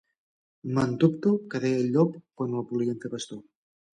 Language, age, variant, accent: Catalan, 30-39, Central, central